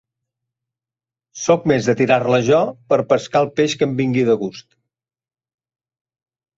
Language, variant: Catalan, Central